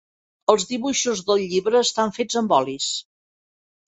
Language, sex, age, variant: Catalan, female, 60-69, Central